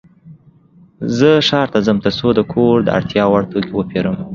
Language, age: Pashto, under 19